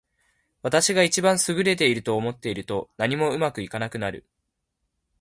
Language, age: Japanese, 19-29